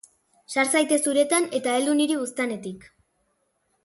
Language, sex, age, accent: Basque, female, under 19, Erdialdekoa edo Nafarra (Gipuzkoa, Nafarroa)